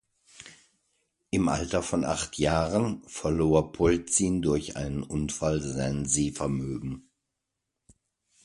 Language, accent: German, Deutschland Deutsch